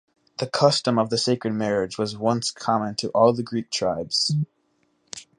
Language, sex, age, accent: English, male, under 19, United States English